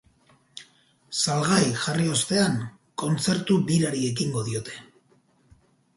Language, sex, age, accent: Basque, male, 40-49, Mendebalekoa (Araba, Bizkaia, Gipuzkoako mendebaleko herri batzuk)